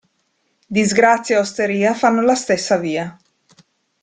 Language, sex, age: Italian, female, 19-29